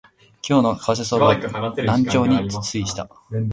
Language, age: Japanese, under 19